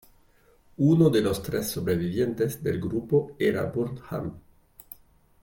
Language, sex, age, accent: Spanish, male, 40-49, Andino-Pacífico: Colombia, Perú, Ecuador, oeste de Bolivia y Venezuela andina